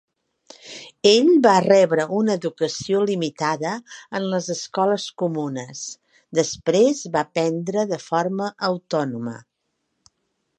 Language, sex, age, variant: Catalan, female, 50-59, Central